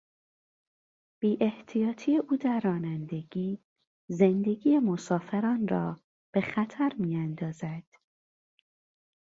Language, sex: Persian, female